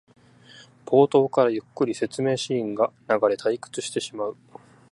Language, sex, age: Japanese, male, under 19